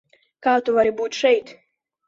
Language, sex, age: Latvian, female, under 19